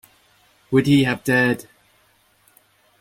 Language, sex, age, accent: English, male, 19-29, England English